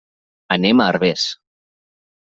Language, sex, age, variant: Catalan, male, 30-39, Central